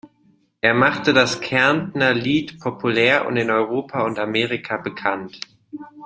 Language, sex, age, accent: German, male, 19-29, Deutschland Deutsch